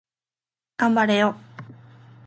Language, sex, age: Japanese, female, 19-29